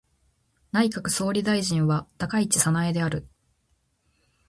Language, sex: Japanese, female